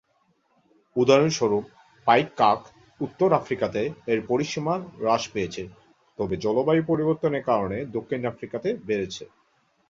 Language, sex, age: Bengali, male, 19-29